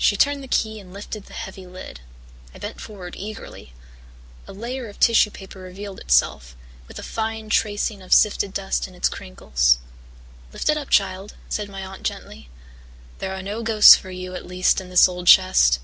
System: none